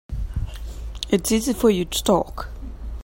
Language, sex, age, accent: English, male, 19-29, United States English